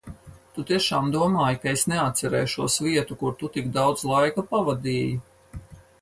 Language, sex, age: Latvian, female, 50-59